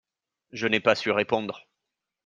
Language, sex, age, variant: French, male, 19-29, Français de métropole